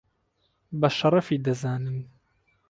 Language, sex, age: Central Kurdish, male, 19-29